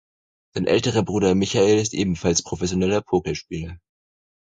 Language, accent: German, Deutschland Deutsch